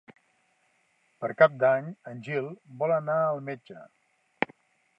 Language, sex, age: Catalan, male, 60-69